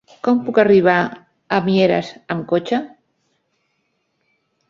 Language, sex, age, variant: Catalan, female, 50-59, Nord-Occidental